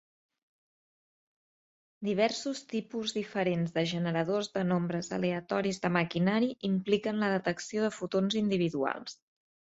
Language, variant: Catalan, Central